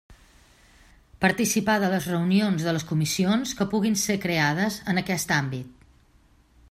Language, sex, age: Catalan, female, 50-59